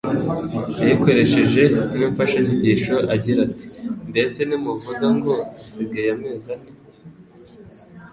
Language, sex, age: Kinyarwanda, male, 19-29